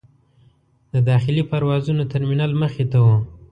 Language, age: Pashto, 19-29